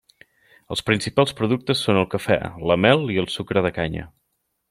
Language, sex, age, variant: Catalan, male, 30-39, Central